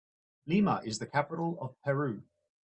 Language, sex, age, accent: English, male, 30-39, Australian English